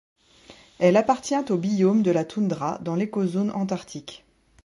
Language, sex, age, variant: French, female, 30-39, Français de métropole